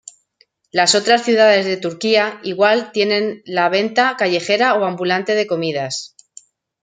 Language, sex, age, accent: Spanish, female, 40-49, España: Centro-Sur peninsular (Madrid, Toledo, Castilla-La Mancha)